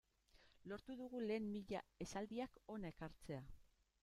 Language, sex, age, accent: Basque, female, 40-49, Mendebalekoa (Araba, Bizkaia, Gipuzkoako mendebaleko herri batzuk)